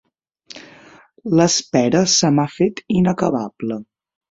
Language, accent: Catalan, central; septentrional